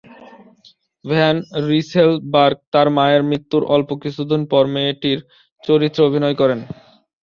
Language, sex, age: Bengali, male, 19-29